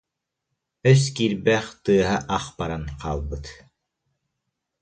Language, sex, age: Yakut, male, 19-29